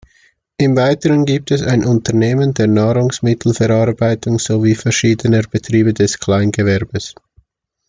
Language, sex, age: German, male, 19-29